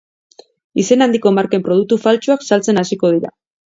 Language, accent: Basque, Mendebalekoa (Araba, Bizkaia, Gipuzkoako mendebaleko herri batzuk)